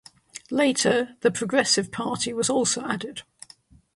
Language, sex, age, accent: English, female, 60-69, England English